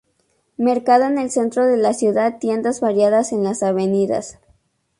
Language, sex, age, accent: Spanish, female, 19-29, México